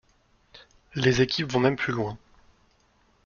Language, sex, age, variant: French, male, 19-29, Français de métropole